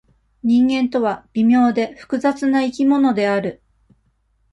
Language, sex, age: Japanese, female, 40-49